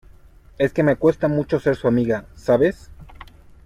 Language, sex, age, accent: Spanish, male, 19-29, México